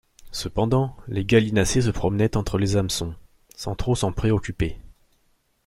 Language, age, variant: French, 30-39, Français de métropole